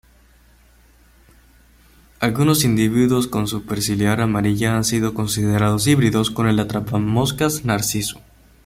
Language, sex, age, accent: Spanish, male, under 19, Caribe: Cuba, Venezuela, Puerto Rico, República Dominicana, Panamá, Colombia caribeña, México caribeño, Costa del golfo de México